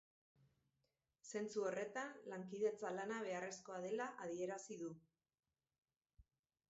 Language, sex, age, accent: Basque, female, 40-49, Mendebalekoa (Araba, Bizkaia, Gipuzkoako mendebaleko herri batzuk)